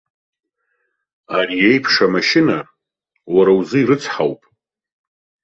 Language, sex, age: Abkhazian, male, 30-39